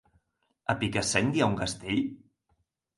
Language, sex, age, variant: Catalan, male, 19-29, Central